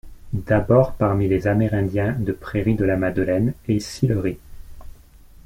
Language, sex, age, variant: French, male, 30-39, Français de métropole